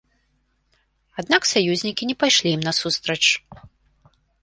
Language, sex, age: Belarusian, female, 40-49